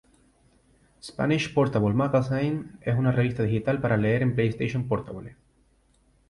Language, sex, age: Spanish, male, 19-29